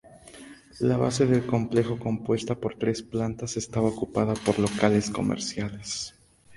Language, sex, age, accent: Spanish, male, 19-29, México